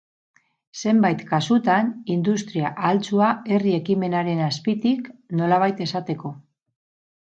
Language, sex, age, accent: Basque, female, 50-59, Mendebalekoa (Araba, Bizkaia, Gipuzkoako mendebaleko herri batzuk)